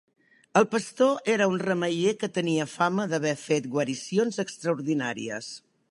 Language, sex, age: Catalan, female, 60-69